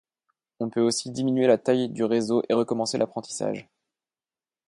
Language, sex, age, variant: French, male, 30-39, Français de métropole